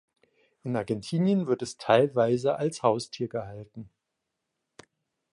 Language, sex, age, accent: German, male, 19-29, Deutschland Deutsch